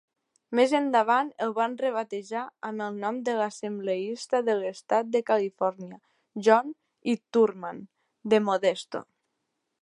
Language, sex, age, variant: Catalan, female, under 19, Nord-Occidental